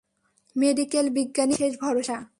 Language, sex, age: Bengali, female, 19-29